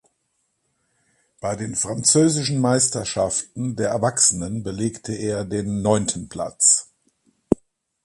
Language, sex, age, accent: German, male, 60-69, Deutschland Deutsch